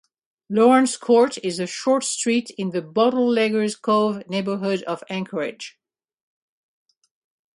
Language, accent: English, United States English